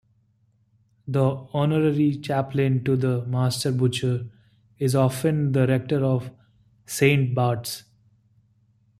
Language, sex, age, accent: English, male, 19-29, India and South Asia (India, Pakistan, Sri Lanka)